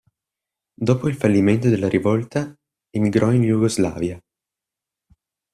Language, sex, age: Italian, male, 19-29